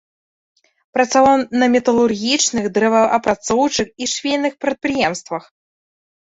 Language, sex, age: Belarusian, female, 19-29